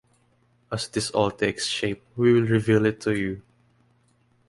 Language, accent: English, Filipino